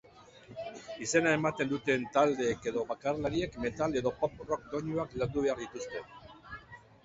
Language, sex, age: Basque, female, 50-59